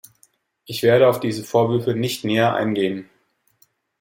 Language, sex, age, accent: German, male, 19-29, Deutschland Deutsch